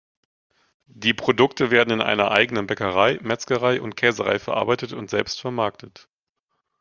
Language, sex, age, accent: German, male, 30-39, Deutschland Deutsch